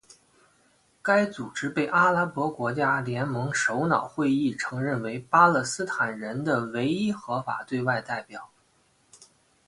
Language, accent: Chinese, 出生地：山东省